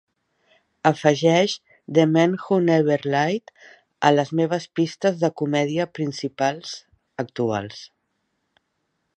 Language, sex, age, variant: Catalan, female, 60-69, Central